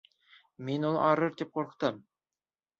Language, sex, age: Bashkir, male, under 19